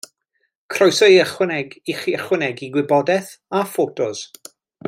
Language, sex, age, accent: Welsh, male, 40-49, Y Deyrnas Unedig Cymraeg